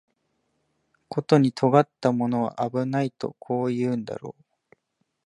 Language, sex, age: Japanese, male, 19-29